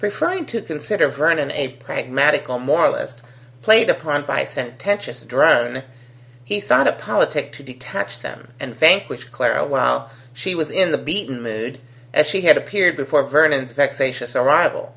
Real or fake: real